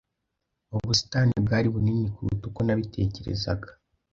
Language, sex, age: Kinyarwanda, male, under 19